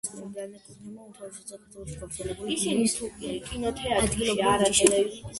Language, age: Georgian, 19-29